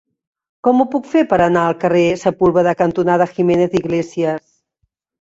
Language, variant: Catalan, Central